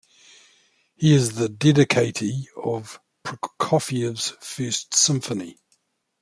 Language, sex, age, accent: English, male, 50-59, New Zealand English